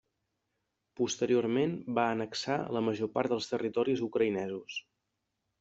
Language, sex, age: Catalan, male, 30-39